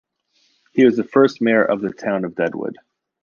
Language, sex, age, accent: English, male, 40-49, Canadian English